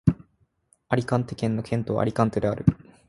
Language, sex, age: Japanese, male, 19-29